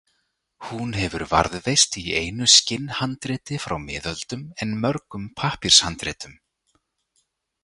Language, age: Icelandic, 30-39